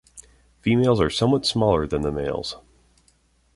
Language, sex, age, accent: English, male, 19-29, United States English